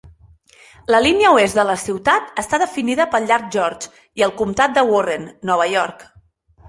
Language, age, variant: Catalan, under 19, Central